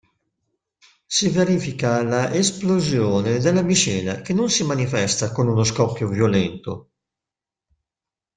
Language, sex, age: Italian, male, 40-49